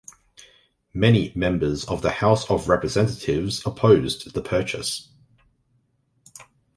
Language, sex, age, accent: English, male, 30-39, Australian English